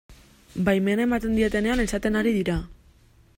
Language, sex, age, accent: Basque, female, 19-29, Mendebalekoa (Araba, Bizkaia, Gipuzkoako mendebaleko herri batzuk)